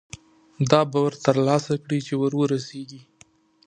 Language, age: Pashto, 19-29